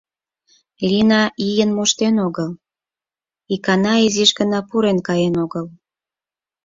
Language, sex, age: Mari, female, 40-49